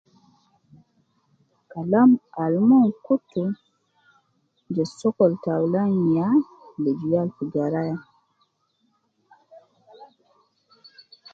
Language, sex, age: Nubi, female, 30-39